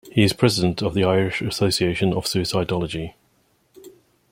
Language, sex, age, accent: English, male, 50-59, England English